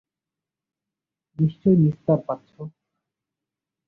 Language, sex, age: Bengali, male, 19-29